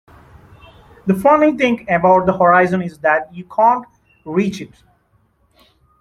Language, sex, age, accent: English, male, 30-39, India and South Asia (India, Pakistan, Sri Lanka)